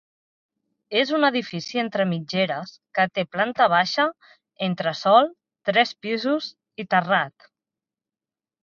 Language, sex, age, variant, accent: Catalan, female, 30-39, Central, central